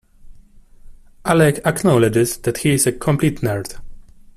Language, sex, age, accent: English, male, 19-29, England English